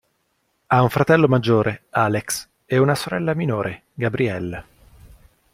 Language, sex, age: Italian, male, 19-29